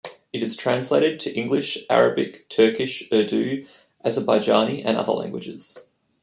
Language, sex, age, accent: English, male, 19-29, Australian English